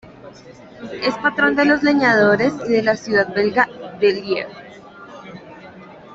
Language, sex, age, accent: Spanish, male, 19-29, Caribe: Cuba, Venezuela, Puerto Rico, República Dominicana, Panamá, Colombia caribeña, México caribeño, Costa del golfo de México